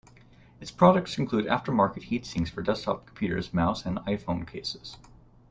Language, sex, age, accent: English, male, 30-39, United States English